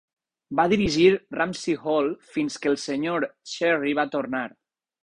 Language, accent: Catalan, valencià